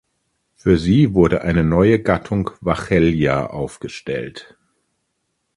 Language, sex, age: German, male, 50-59